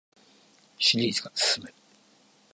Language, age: Japanese, 50-59